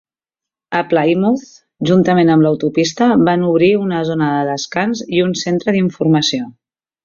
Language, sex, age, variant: Catalan, female, 40-49, Central